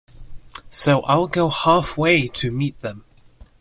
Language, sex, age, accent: English, male, under 19, England English